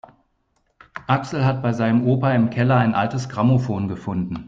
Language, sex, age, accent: German, male, 30-39, Deutschland Deutsch